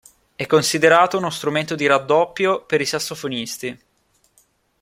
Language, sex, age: Italian, male, 19-29